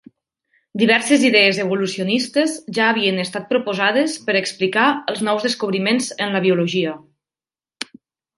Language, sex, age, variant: Catalan, female, 30-39, Nord-Occidental